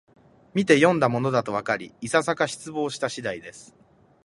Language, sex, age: Japanese, male, 19-29